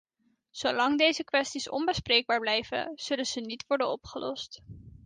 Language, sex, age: Dutch, female, 19-29